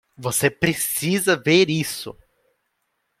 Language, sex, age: Portuguese, male, 19-29